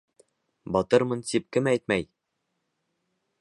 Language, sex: Bashkir, male